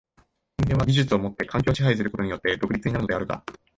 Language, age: Japanese, 19-29